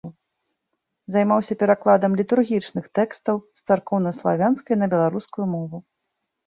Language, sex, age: Belarusian, female, 30-39